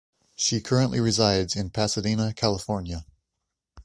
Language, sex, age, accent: English, male, 30-39, United States English